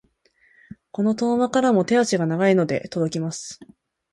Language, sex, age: Japanese, female, 19-29